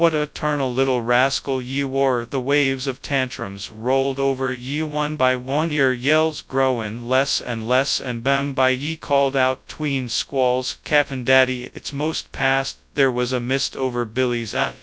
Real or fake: fake